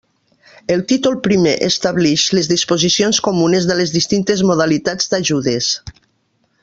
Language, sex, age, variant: Catalan, female, 60-69, Central